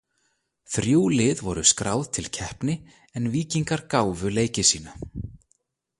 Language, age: Icelandic, 30-39